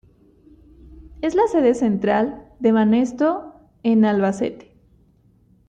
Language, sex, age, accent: Spanish, female, 19-29, México